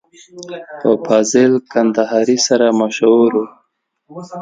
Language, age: Pashto, 30-39